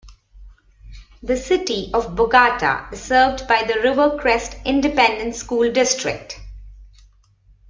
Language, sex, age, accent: English, female, 40-49, India and South Asia (India, Pakistan, Sri Lanka)